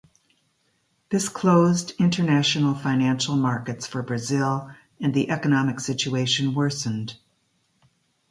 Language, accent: English, United States English